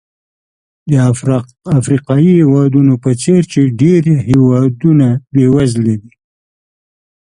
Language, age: Pashto, 70-79